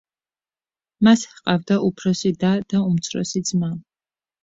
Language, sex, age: Georgian, female, 30-39